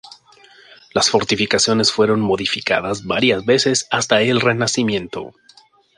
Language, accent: Spanish, México